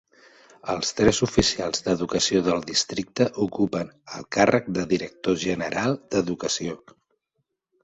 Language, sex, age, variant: Catalan, male, 50-59, Central